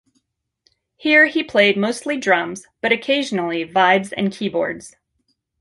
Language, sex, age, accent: English, female, 40-49, United States English